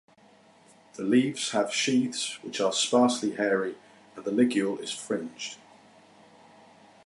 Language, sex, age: English, male, 40-49